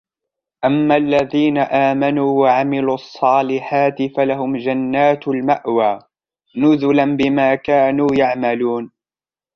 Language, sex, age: Arabic, male, 19-29